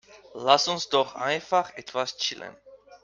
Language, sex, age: German, male, under 19